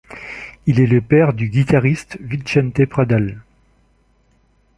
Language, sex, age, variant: French, male, 40-49, Français de métropole